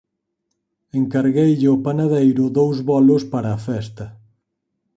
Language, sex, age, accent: Galician, male, 30-39, Normativo (estándar)